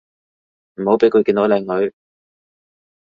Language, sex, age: Cantonese, male, 19-29